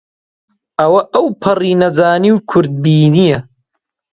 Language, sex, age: Central Kurdish, male, 19-29